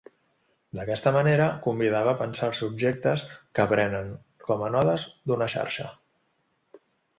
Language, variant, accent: Catalan, Central, central